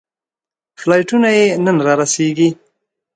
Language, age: Pashto, 19-29